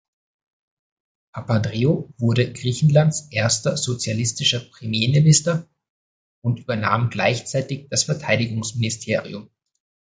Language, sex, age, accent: German, male, 30-39, Österreichisches Deutsch